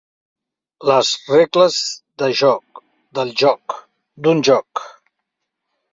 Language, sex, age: Catalan, male, 50-59